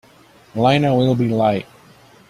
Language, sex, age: English, male, 19-29